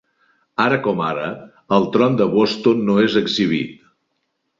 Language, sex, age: Catalan, male, 60-69